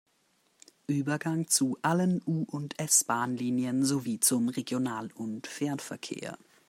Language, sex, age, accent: German, male, under 19, Deutschland Deutsch